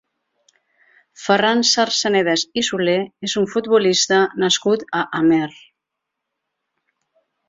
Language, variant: Catalan, Central